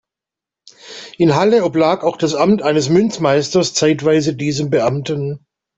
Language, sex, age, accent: German, male, 50-59, Deutschland Deutsch